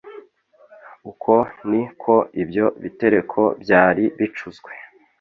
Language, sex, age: Kinyarwanda, male, 30-39